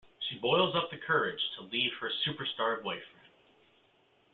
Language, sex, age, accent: English, male, 19-29, United States English